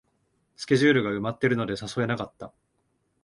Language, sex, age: Japanese, male, 19-29